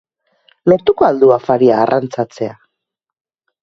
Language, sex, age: Basque, female, under 19